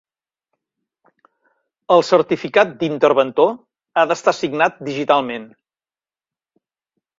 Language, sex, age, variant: Catalan, male, 60-69, Central